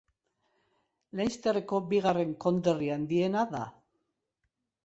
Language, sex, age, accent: Basque, female, 70-79, Mendebalekoa (Araba, Bizkaia, Gipuzkoako mendebaleko herri batzuk)